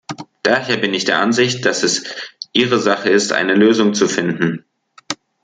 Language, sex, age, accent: German, male, under 19, Deutschland Deutsch